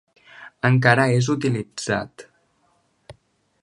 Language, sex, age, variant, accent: Catalan, male, under 19, Central, central